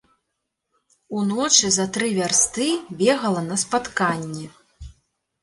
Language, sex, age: Belarusian, female, 30-39